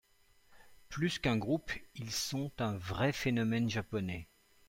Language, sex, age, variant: French, male, 50-59, Français de métropole